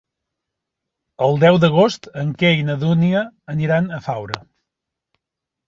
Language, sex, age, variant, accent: Catalan, male, 30-39, Central, Empordanès